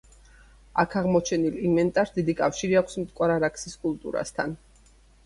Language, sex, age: Georgian, female, 50-59